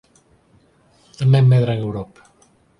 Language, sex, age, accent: Galician, male, 40-49, Normativo (estándar)